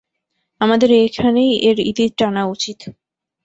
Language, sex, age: Bengali, female, 19-29